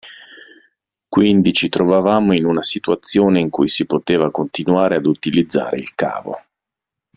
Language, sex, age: Italian, male, 40-49